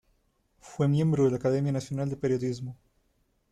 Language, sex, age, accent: Spanish, male, 19-29, México